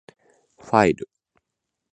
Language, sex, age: Japanese, male, 19-29